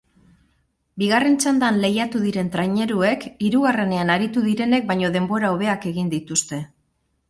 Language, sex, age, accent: Basque, female, 50-59, Mendebalekoa (Araba, Bizkaia, Gipuzkoako mendebaleko herri batzuk)